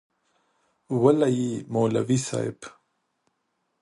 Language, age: Pashto, 19-29